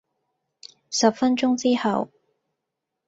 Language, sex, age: Cantonese, female, 19-29